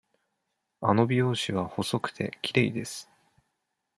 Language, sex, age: Japanese, male, 19-29